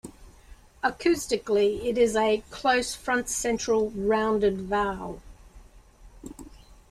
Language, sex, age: English, female, 60-69